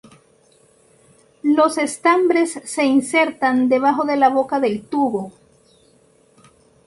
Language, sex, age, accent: Spanish, female, 19-29, América central